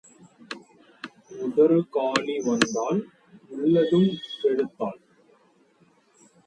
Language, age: Tamil, 19-29